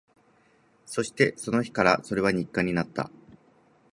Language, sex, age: Japanese, male, 40-49